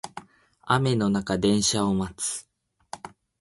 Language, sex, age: Japanese, male, 19-29